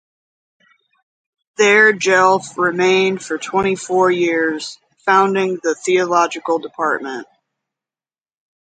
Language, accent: English, United States English